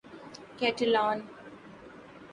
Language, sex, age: Urdu, female, 19-29